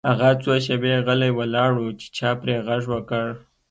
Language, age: Pashto, 19-29